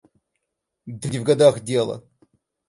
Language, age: Russian, 19-29